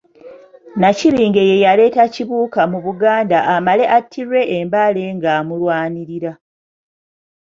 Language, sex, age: Ganda, female, 30-39